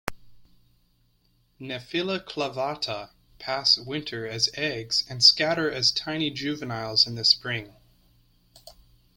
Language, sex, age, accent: English, male, 19-29, United States English